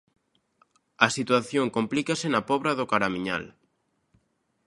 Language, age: Galician, 19-29